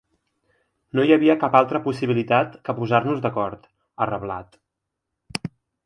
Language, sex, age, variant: Catalan, male, 19-29, Central